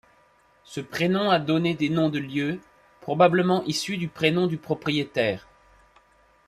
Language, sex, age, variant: French, male, 40-49, Français de métropole